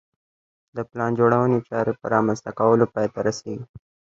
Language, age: Pashto, under 19